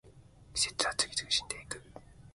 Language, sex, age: Japanese, male, 19-29